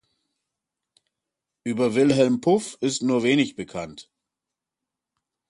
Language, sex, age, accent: German, male, 30-39, Deutschland Deutsch